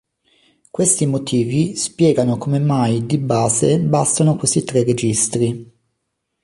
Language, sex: Italian, male